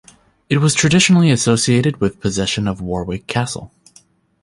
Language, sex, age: English, male, 19-29